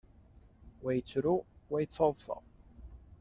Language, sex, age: Kabyle, male, 30-39